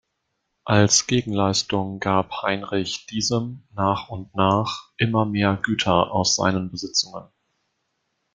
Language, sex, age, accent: German, male, 19-29, Deutschland Deutsch